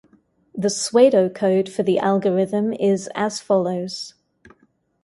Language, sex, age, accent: English, female, 30-39, England English